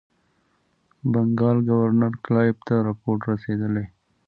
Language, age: Pashto, 30-39